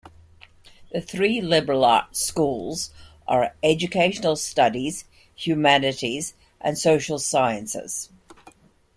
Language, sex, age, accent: English, female, 60-69, Scottish English